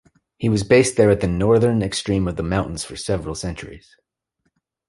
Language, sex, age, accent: English, male, 30-39, United States English